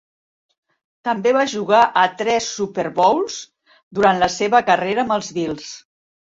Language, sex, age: Catalan, female, 60-69